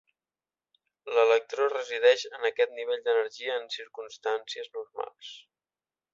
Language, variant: Catalan, Central